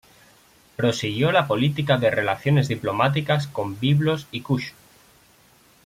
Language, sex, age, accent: Spanish, male, 19-29, España: Centro-Sur peninsular (Madrid, Toledo, Castilla-La Mancha)